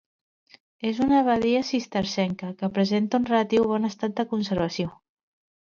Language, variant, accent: Catalan, Central, central